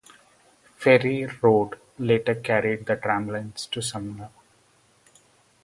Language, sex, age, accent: English, male, 30-39, India and South Asia (India, Pakistan, Sri Lanka)